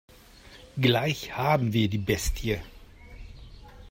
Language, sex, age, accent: German, male, 60-69, Deutschland Deutsch